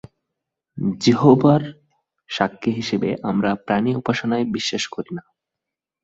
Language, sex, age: Bengali, male, 19-29